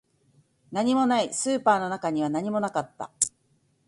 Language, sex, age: Japanese, female, 40-49